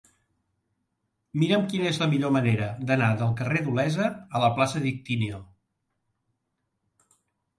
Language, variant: Catalan, Central